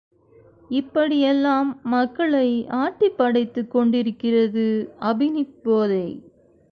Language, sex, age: Tamil, female, 40-49